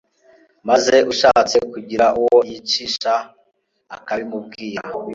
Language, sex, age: Kinyarwanda, male, 19-29